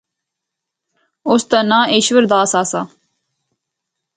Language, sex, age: Northern Hindko, female, 19-29